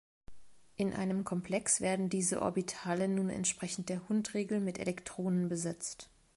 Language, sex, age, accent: German, female, 30-39, Deutschland Deutsch